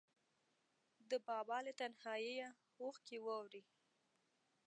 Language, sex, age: Pashto, female, 19-29